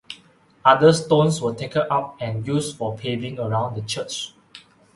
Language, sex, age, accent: English, male, 19-29, Malaysian English